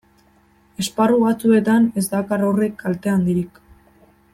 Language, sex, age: Basque, female, 19-29